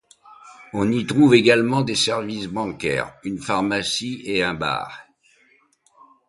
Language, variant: French, Français de métropole